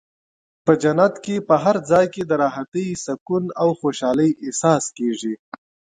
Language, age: Pashto, 19-29